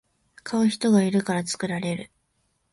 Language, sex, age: Japanese, female, 19-29